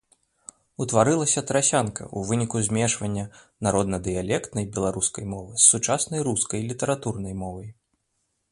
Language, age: Belarusian, 30-39